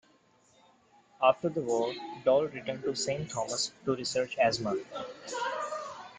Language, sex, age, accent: English, male, 19-29, India and South Asia (India, Pakistan, Sri Lanka)